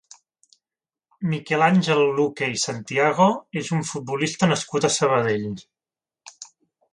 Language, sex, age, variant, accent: Catalan, male, 30-39, Central, central